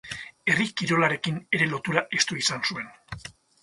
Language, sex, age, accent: Basque, male, 60-69, Mendebalekoa (Araba, Bizkaia, Gipuzkoako mendebaleko herri batzuk)